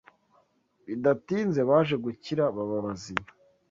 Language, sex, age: Kinyarwanda, male, 19-29